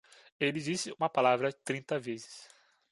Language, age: Portuguese, 19-29